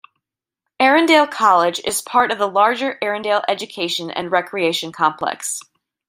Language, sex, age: English, female, 30-39